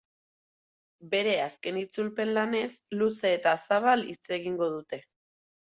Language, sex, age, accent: Basque, female, 30-39, Erdialdekoa edo Nafarra (Gipuzkoa, Nafarroa)